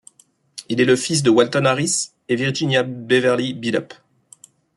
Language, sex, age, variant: French, male, 30-39, Français de métropole